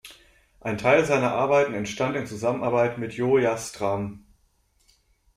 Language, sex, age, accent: German, male, 30-39, Deutschland Deutsch